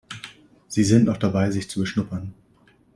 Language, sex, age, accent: German, male, under 19, Deutschland Deutsch